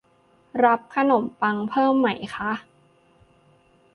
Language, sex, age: Thai, female, 19-29